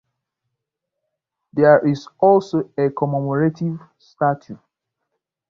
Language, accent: English, Southern African (South Africa, Zimbabwe, Namibia)